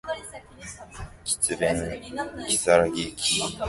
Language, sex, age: Japanese, male, 19-29